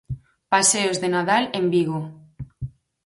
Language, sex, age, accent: Galician, female, 19-29, Normativo (estándar)